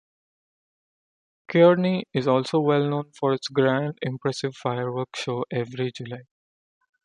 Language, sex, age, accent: English, male, 19-29, India and South Asia (India, Pakistan, Sri Lanka)